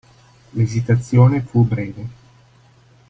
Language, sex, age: Italian, male, 40-49